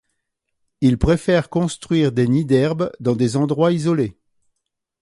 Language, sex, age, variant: French, male, 60-69, Français de métropole